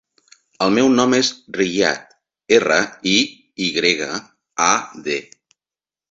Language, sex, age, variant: Catalan, female, 50-59, Central